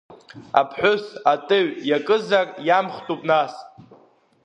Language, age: Abkhazian, under 19